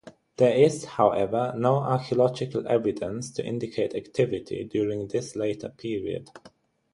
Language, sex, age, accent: English, male, 19-29, England English